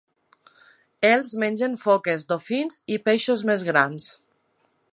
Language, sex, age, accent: Catalan, female, 30-39, valencià